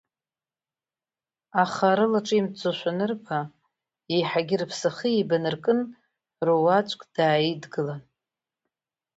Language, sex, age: Abkhazian, female, 50-59